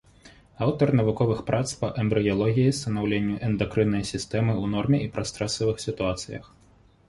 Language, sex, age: Belarusian, male, 19-29